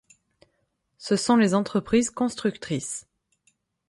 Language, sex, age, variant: French, female, 30-39, Français de métropole